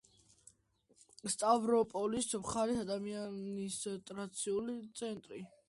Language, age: Georgian, 90+